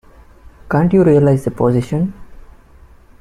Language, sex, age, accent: English, male, 19-29, India and South Asia (India, Pakistan, Sri Lanka)